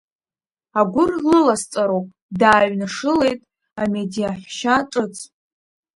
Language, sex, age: Abkhazian, female, under 19